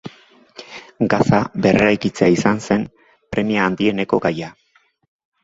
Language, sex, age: Basque, male, 50-59